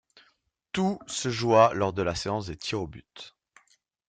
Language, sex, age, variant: French, male, 19-29, Français de métropole